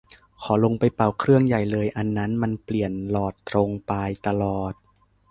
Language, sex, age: Thai, male, 19-29